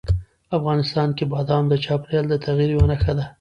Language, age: Pashto, 19-29